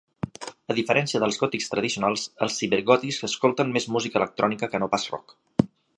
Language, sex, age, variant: Catalan, male, 50-59, Central